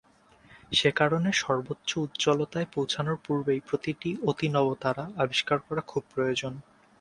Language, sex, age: Bengali, male, 19-29